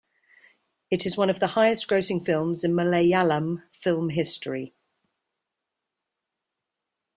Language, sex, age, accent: English, female, 40-49, England English